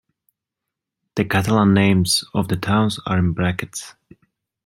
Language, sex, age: English, male, 19-29